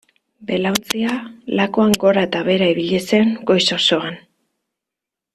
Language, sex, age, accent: Basque, female, 19-29, Mendebalekoa (Araba, Bizkaia, Gipuzkoako mendebaleko herri batzuk)